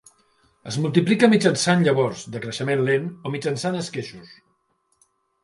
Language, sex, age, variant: Catalan, male, 50-59, Central